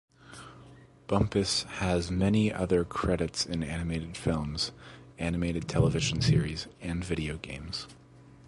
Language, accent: English, United States English